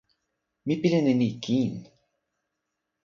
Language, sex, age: Toki Pona, male, 19-29